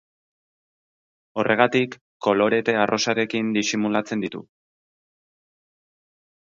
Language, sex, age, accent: Basque, male, 30-39, Erdialdekoa edo Nafarra (Gipuzkoa, Nafarroa)